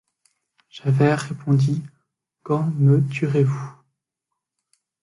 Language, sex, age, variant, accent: French, male, 19-29, Français d'Europe, Français de Belgique